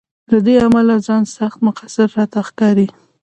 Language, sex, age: Pashto, female, 19-29